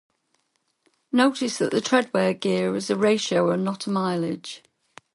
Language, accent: English, England English